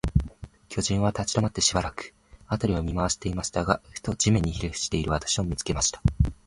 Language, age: Japanese, 19-29